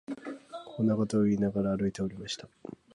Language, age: Japanese, 19-29